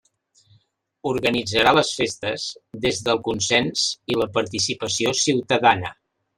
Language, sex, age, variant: Catalan, male, 60-69, Central